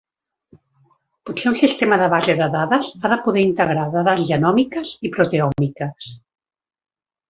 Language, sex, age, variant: Catalan, female, 50-59, Central